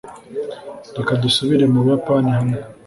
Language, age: Kinyarwanda, 19-29